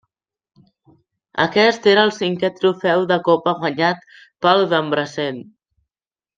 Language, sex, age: Catalan, male, under 19